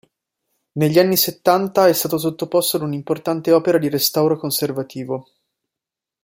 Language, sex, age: Italian, male, 19-29